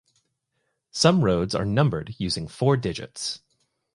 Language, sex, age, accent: English, male, 30-39, United States English